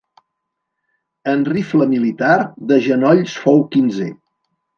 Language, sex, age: Catalan, male, 80-89